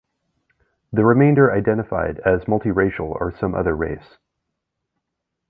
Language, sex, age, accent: English, male, 30-39, United States English